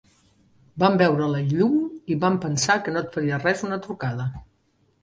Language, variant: Catalan, Central